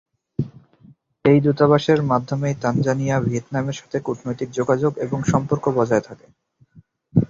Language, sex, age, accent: Bengali, male, 19-29, Native; Bangladeshi